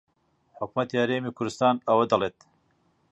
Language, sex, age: Central Kurdish, male, 40-49